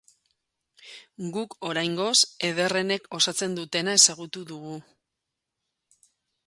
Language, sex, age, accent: Basque, female, 40-49, Mendebalekoa (Araba, Bizkaia, Gipuzkoako mendebaleko herri batzuk)